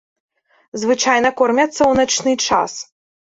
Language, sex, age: Belarusian, female, 19-29